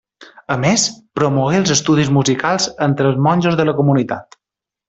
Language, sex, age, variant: Catalan, male, 30-39, Balear